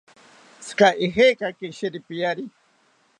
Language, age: South Ucayali Ashéninka, 60-69